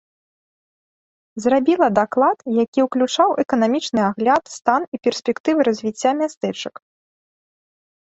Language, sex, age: Belarusian, female, 30-39